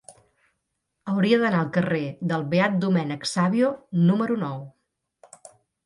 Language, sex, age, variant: Catalan, female, 40-49, Central